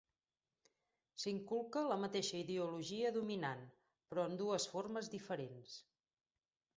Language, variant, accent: Catalan, Central, central